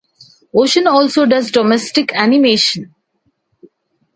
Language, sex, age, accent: English, female, 40-49, India and South Asia (India, Pakistan, Sri Lanka)